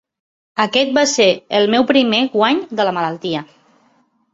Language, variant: Catalan, Central